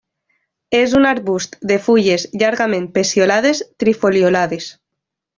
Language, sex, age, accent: Catalan, female, 19-29, valencià